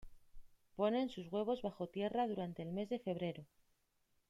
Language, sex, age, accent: Spanish, female, 30-39, España: Norte peninsular (Asturias, Castilla y León, Cantabria, País Vasco, Navarra, Aragón, La Rioja, Guadalajara, Cuenca)